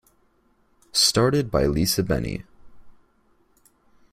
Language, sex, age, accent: English, male, under 19, United States English